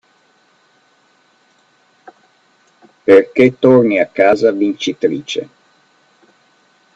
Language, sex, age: Italian, male, 40-49